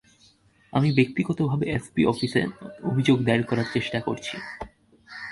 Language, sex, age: Bengali, male, under 19